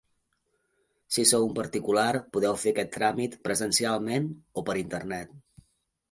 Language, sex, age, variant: Catalan, male, 50-59, Central